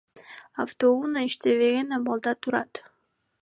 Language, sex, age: Kyrgyz, female, under 19